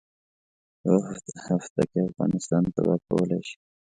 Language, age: Pashto, 19-29